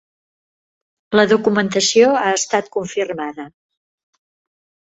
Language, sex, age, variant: Catalan, female, 60-69, Central